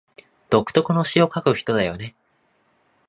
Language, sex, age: Japanese, male, 19-29